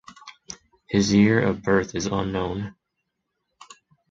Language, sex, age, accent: English, male, 19-29, United States English